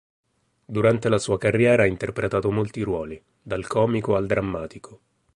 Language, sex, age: Italian, male, 30-39